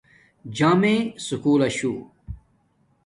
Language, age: Domaaki, 40-49